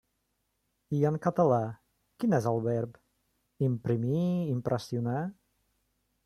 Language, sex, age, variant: Catalan, male, 30-39, Central